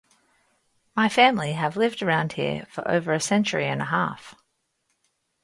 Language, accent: English, Australian English